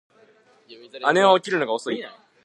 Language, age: Japanese, 19-29